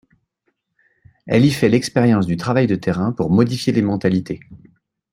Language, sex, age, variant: French, male, 40-49, Français de métropole